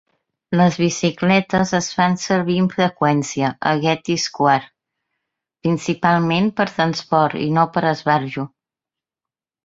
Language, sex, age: Catalan, female, 50-59